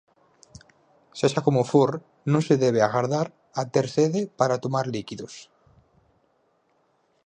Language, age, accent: Galician, 19-29, Oriental (común en zona oriental)